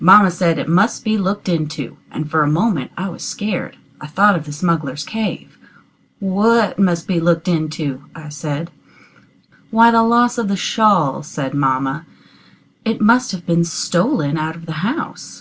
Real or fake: real